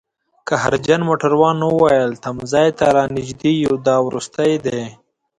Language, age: Pashto, 19-29